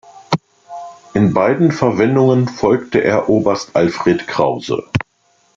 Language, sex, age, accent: German, male, 60-69, Deutschland Deutsch